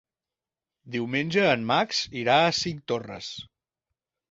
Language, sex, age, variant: Catalan, male, 50-59, Central